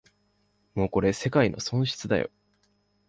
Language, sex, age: Japanese, male, 19-29